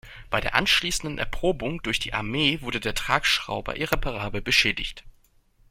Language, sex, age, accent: German, male, 19-29, Deutschland Deutsch